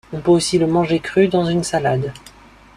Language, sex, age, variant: French, male, 30-39, Français de métropole